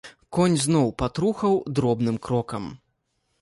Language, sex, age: Belarusian, male, 30-39